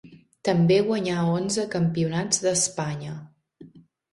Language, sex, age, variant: Catalan, female, 19-29, Septentrional